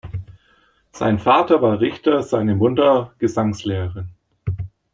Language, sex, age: German, male, 30-39